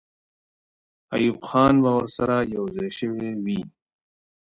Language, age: Pashto, 30-39